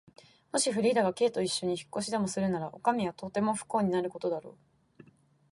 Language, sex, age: Japanese, female, 19-29